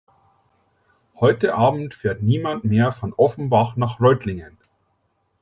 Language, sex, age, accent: German, male, 40-49, Deutschland Deutsch